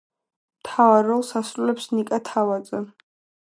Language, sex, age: Georgian, female, 19-29